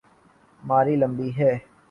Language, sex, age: Urdu, male, 19-29